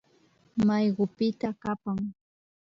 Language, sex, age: Imbabura Highland Quichua, female, 19-29